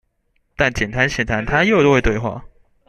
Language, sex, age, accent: Chinese, male, 19-29, 出生地：新北市